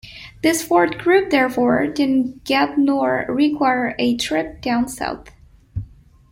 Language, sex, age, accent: English, female, 19-29, United States English